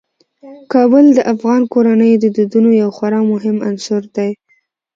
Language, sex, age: Pashto, female, 19-29